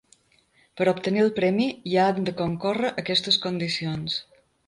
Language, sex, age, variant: Catalan, female, 50-59, Balear